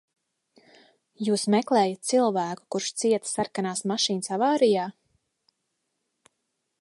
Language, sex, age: Latvian, female, 19-29